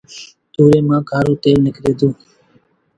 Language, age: Sindhi Bhil, 19-29